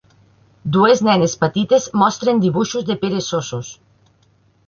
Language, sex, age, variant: Catalan, female, 30-39, Central